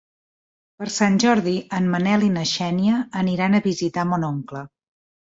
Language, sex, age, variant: Catalan, female, 50-59, Central